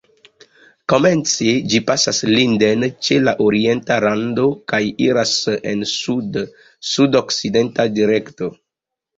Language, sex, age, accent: Esperanto, male, 30-39, Internacia